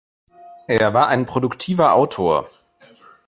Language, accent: German, Deutschland Deutsch